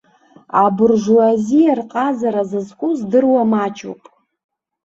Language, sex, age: Abkhazian, female, 40-49